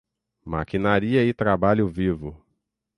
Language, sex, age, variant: Portuguese, male, 30-39, Portuguese (Brasil)